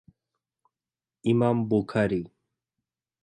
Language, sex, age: Bengali, male, 19-29